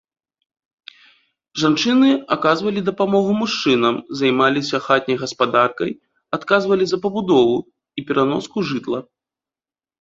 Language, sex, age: Belarusian, male, 30-39